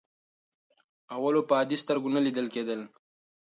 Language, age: Pashto, 19-29